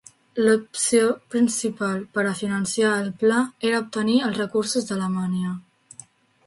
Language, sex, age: Catalan, female, under 19